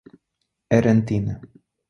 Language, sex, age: Portuguese, male, 30-39